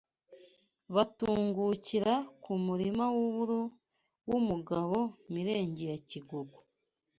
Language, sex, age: Kinyarwanda, female, 19-29